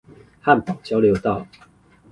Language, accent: Chinese, 出生地：新北市